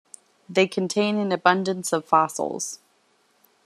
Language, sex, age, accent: English, female, 19-29, United States English